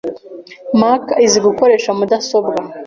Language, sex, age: Kinyarwanda, female, 19-29